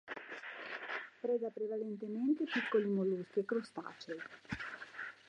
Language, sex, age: Italian, female, 60-69